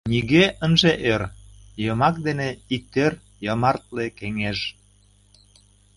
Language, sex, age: Mari, male, 60-69